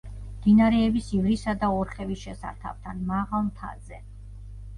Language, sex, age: Georgian, female, 40-49